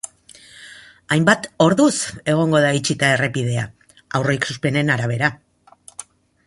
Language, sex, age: Basque, female, 50-59